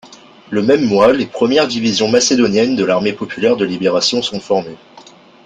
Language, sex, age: French, male, under 19